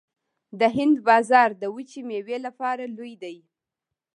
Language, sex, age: Pashto, female, 19-29